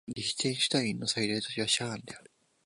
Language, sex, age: Japanese, male, under 19